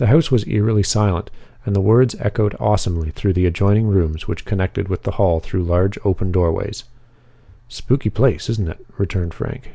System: none